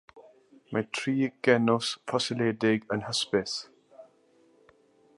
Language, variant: Welsh, South-Western Welsh